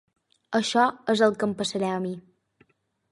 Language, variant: Catalan, Balear